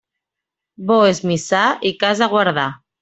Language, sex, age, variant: Catalan, female, 19-29, Nord-Occidental